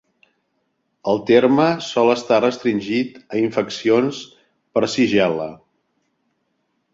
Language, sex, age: Catalan, male, 60-69